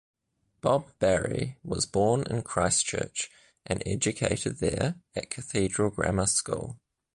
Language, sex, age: English, male, 30-39